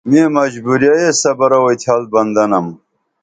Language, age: Dameli, 50-59